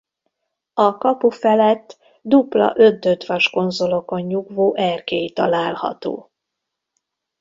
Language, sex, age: Hungarian, female, 50-59